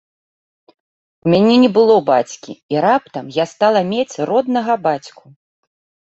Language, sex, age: Belarusian, female, 40-49